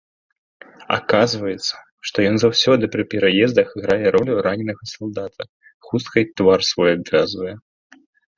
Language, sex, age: Belarusian, male, 19-29